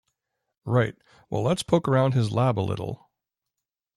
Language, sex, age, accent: English, male, 50-59, Canadian English